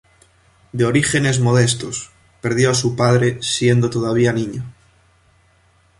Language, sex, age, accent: Spanish, male, 19-29, España: Norte peninsular (Asturias, Castilla y León, Cantabria, País Vasco, Navarra, Aragón, La Rioja, Guadalajara, Cuenca)